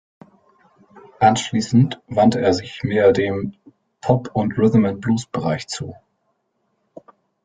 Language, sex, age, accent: German, male, 40-49, Deutschland Deutsch